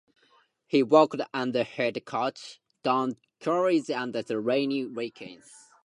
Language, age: English, 19-29